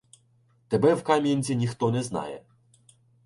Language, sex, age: Ukrainian, male, 19-29